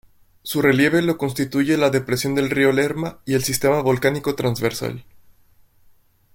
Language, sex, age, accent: Spanish, male, 19-29, México